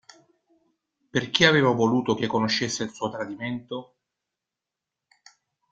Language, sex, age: Italian, male, 40-49